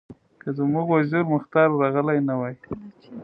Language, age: Pashto, 30-39